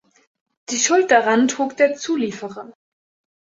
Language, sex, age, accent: German, female, 19-29, Deutschland Deutsch